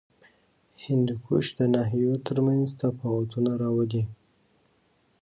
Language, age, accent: Pashto, 19-29, کندهاری لهجه